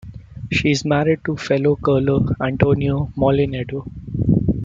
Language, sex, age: English, male, 19-29